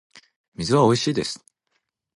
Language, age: Japanese, 19-29